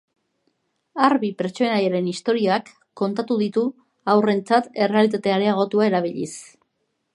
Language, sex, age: Basque, female, 50-59